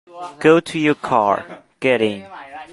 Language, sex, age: English, male, under 19